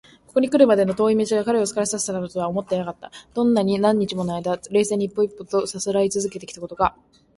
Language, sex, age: Japanese, female, 19-29